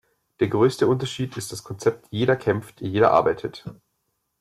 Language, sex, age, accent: German, male, 19-29, Deutschland Deutsch